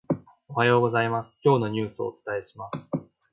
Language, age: Japanese, 19-29